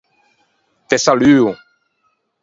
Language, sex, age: Ligurian, male, 30-39